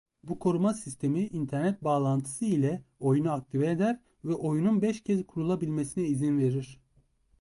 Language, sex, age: Turkish, male, 19-29